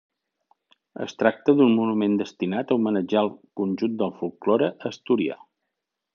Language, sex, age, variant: Catalan, male, 50-59, Central